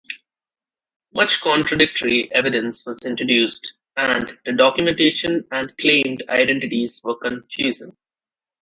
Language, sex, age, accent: English, male, under 19, India and South Asia (India, Pakistan, Sri Lanka)